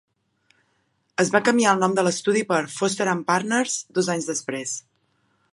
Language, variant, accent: Catalan, Central, central